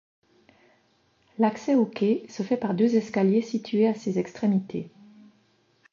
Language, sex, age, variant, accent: French, female, 40-49, Français d'Europe, Français de Suisse